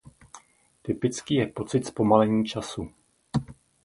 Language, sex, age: Czech, male, 50-59